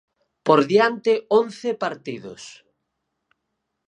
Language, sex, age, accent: Galician, male, 50-59, Oriental (común en zona oriental)